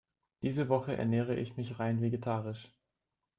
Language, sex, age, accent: German, male, 19-29, Deutschland Deutsch